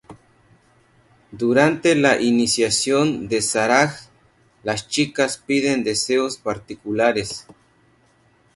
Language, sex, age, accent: Spanish, male, 30-39, México